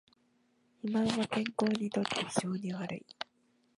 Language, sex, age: Japanese, female, 19-29